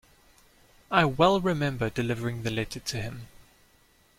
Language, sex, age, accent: English, male, 19-29, Southern African (South Africa, Zimbabwe, Namibia)